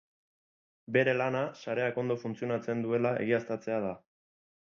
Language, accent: Basque, Erdialdekoa edo Nafarra (Gipuzkoa, Nafarroa)